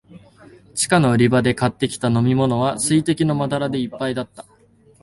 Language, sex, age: Japanese, male, 19-29